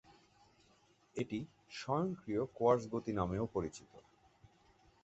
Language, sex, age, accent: Bengali, male, 40-49, Bangladeshi